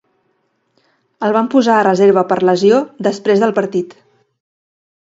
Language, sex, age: Catalan, female, 40-49